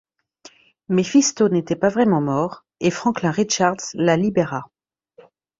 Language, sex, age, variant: French, female, 40-49, Français de métropole